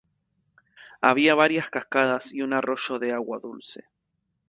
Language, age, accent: Spanish, 19-29, Rioplatense: Argentina, Uruguay, este de Bolivia, Paraguay